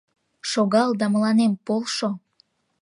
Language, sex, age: Mari, female, under 19